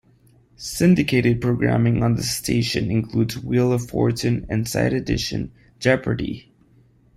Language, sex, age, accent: English, male, 19-29, United States English